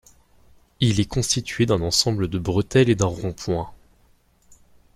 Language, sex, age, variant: French, male, under 19, Français de métropole